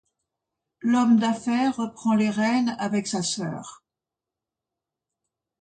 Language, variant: French, Français de métropole